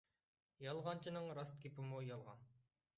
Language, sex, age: Uyghur, male, 19-29